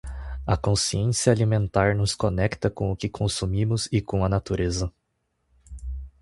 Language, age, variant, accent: Portuguese, 19-29, Portuguese (Brasil), Paulista